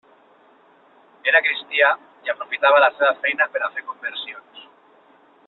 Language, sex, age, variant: Catalan, male, 40-49, Nord-Occidental